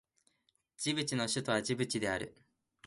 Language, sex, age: Japanese, male, 19-29